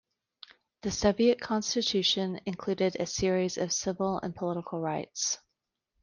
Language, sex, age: English, female, 40-49